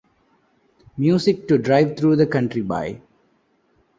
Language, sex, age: English, male, under 19